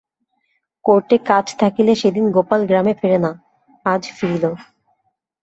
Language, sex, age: Bengali, female, 30-39